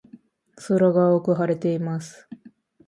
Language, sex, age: Japanese, female, under 19